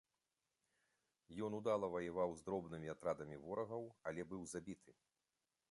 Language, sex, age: Belarusian, male, 50-59